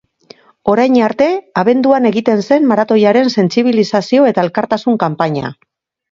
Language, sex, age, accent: Basque, male, 40-49, Mendebalekoa (Araba, Bizkaia, Gipuzkoako mendebaleko herri batzuk)